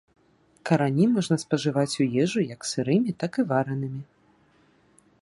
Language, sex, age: Belarusian, female, 30-39